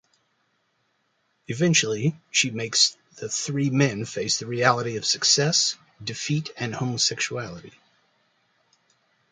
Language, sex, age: English, male, 50-59